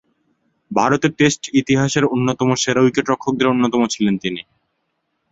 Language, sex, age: Bengali, male, 19-29